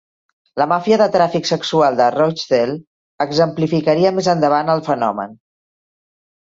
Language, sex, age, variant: Catalan, female, 40-49, Central